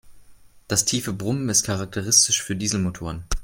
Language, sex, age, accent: German, male, 19-29, Deutschland Deutsch